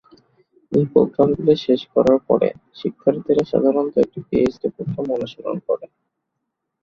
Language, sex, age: Bengali, male, 19-29